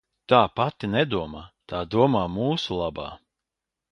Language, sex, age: Latvian, male, 30-39